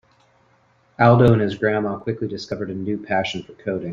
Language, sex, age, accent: English, male, 40-49, United States English